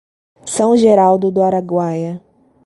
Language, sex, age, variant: Portuguese, female, 30-39, Portuguese (Brasil)